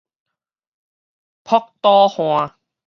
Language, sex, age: Min Nan Chinese, male, 19-29